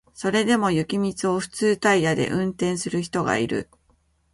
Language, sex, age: Japanese, female, 50-59